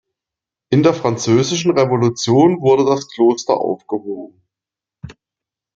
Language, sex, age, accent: German, male, 30-39, Deutschland Deutsch